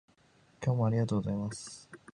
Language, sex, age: Japanese, male, 19-29